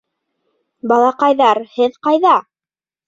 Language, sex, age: Bashkir, female, under 19